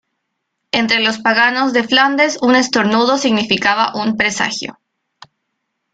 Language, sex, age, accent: Spanish, female, 19-29, Chileno: Chile, Cuyo